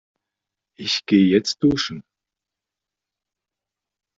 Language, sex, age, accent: German, male, 40-49, Deutschland Deutsch